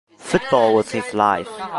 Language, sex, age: English, male, under 19